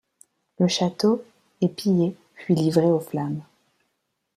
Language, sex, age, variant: French, female, 19-29, Français de métropole